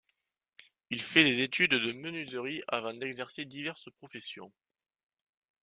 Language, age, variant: French, 19-29, Français de métropole